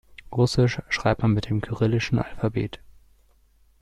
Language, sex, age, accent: German, male, 30-39, Deutschland Deutsch